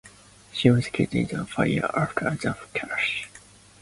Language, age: English, 19-29